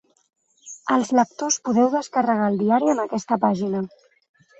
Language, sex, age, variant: Catalan, female, 19-29, Central